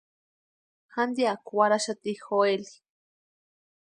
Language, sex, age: Western Highland Purepecha, female, 19-29